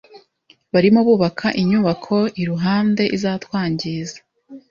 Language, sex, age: Kinyarwanda, female, 19-29